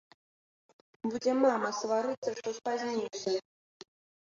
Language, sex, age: Belarusian, female, 30-39